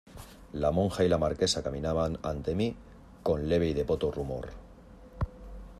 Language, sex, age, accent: Spanish, male, 40-49, España: Norte peninsular (Asturias, Castilla y León, Cantabria, País Vasco, Navarra, Aragón, La Rioja, Guadalajara, Cuenca)